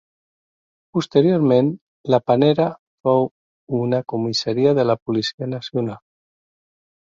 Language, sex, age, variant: Catalan, male, 60-69, Central